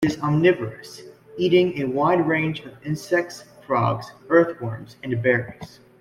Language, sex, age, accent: English, male, under 19, United States English